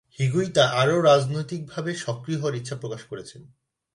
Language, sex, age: Bengali, male, 30-39